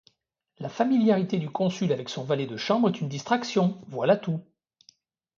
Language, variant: French, Français de métropole